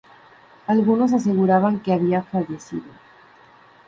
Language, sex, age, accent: Spanish, female, under 19, México